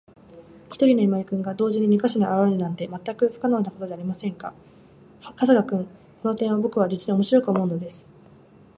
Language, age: Japanese, 19-29